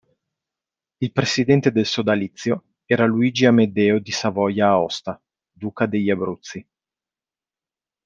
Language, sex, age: Italian, male, 30-39